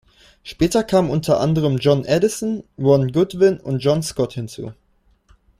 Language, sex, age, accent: German, male, 19-29, Deutschland Deutsch